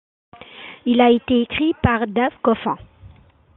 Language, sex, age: French, female, 40-49